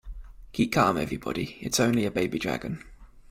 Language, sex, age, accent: English, male, 19-29, England English